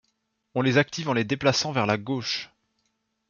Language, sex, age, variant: French, male, 19-29, Français de métropole